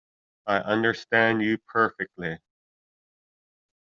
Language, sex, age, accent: English, male, 50-59, United States English